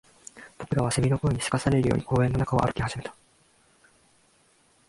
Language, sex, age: Japanese, male, 19-29